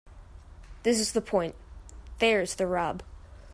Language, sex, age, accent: English, male, under 19, United States English